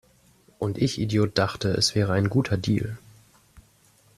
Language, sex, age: German, male, 19-29